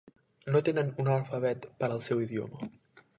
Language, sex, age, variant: Catalan, male, under 19, Central